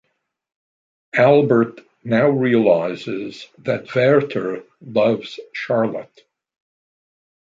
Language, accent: English, United States English